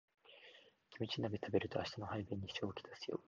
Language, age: Japanese, 19-29